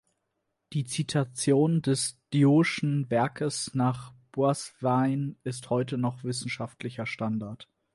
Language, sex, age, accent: German, male, 19-29, Deutschland Deutsch